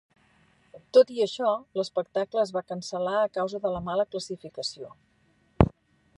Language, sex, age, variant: Catalan, female, 40-49, Central